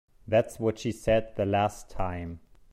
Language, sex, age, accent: English, male, 30-39, United States English